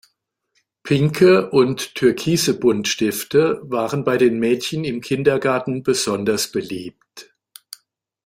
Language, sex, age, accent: German, male, 60-69, Deutschland Deutsch